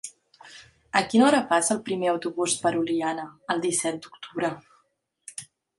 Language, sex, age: Catalan, female, 19-29